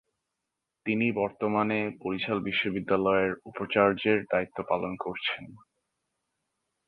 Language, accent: Bengali, Native; Bangladeshi